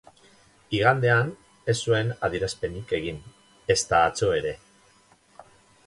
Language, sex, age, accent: Basque, male, 50-59, Mendebalekoa (Araba, Bizkaia, Gipuzkoako mendebaleko herri batzuk)